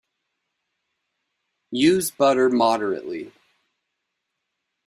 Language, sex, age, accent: English, male, 30-39, United States English